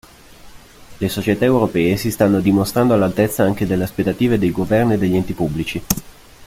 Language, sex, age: Italian, male, 19-29